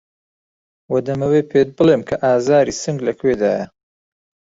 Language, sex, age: Central Kurdish, male, 30-39